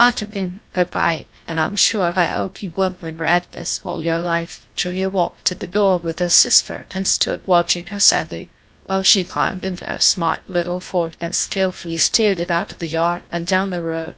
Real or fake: fake